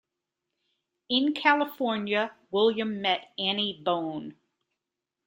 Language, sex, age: English, female, 50-59